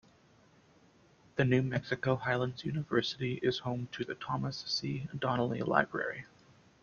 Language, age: English, 19-29